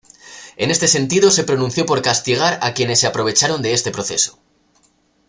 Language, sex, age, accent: Spanish, male, 19-29, España: Norte peninsular (Asturias, Castilla y León, Cantabria, País Vasco, Navarra, Aragón, La Rioja, Guadalajara, Cuenca)